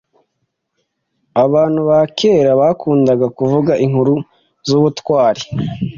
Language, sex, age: Kinyarwanda, male, 19-29